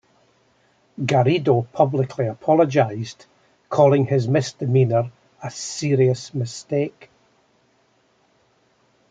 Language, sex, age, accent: English, male, 70-79, Scottish English